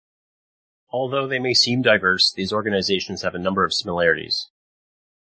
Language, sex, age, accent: English, male, 30-39, Canadian English